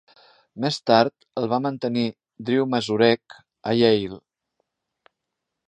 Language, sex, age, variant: Catalan, male, 60-69, Central